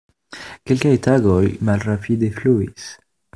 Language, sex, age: Esperanto, male, 19-29